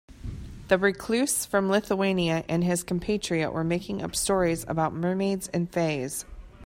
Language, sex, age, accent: English, female, 40-49, United States English